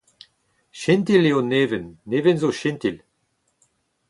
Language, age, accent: Breton, 70-79, Leoneg